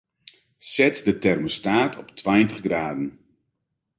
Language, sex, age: Western Frisian, male, 50-59